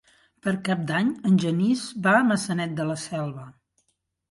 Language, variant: Catalan, Central